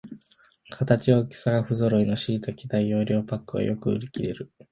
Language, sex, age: Japanese, male, under 19